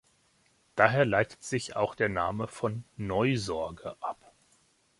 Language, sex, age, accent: German, male, 40-49, Deutschland Deutsch